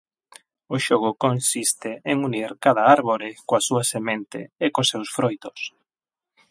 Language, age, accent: Galician, 30-39, Atlántico (seseo e gheada); Normativo (estándar); Neofalante